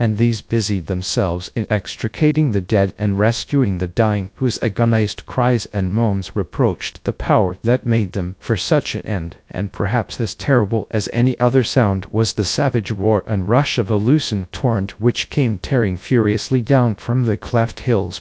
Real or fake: fake